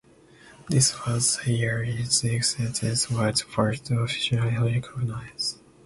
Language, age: English, under 19